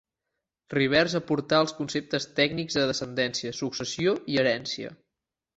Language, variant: Catalan, Central